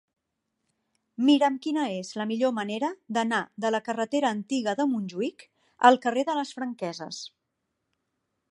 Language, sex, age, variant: Catalan, female, 40-49, Central